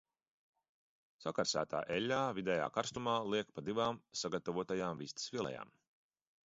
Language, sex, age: Latvian, male, 40-49